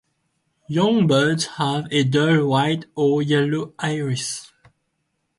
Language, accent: English, Southern African (South Africa, Zimbabwe, Namibia)